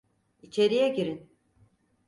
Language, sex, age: Turkish, female, 60-69